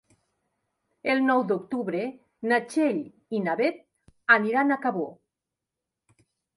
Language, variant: Catalan, Central